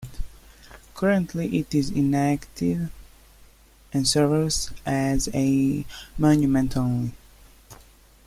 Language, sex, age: English, male, 19-29